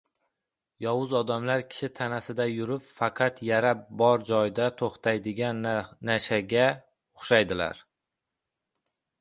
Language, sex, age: Uzbek, male, 19-29